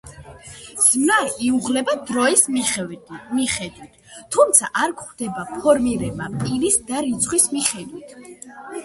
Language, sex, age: Georgian, female, 60-69